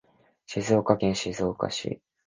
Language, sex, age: Japanese, male, 19-29